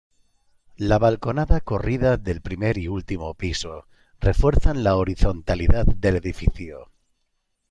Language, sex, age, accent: Spanish, male, 50-59, España: Centro-Sur peninsular (Madrid, Toledo, Castilla-La Mancha)